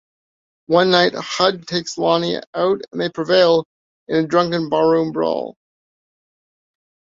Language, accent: English, Canadian English